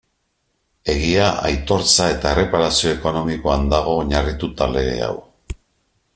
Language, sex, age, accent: Basque, male, 50-59, Mendebalekoa (Araba, Bizkaia, Gipuzkoako mendebaleko herri batzuk)